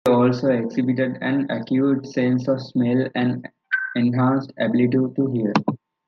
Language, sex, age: English, male, under 19